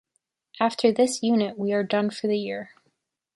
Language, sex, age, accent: English, female, 19-29, United States English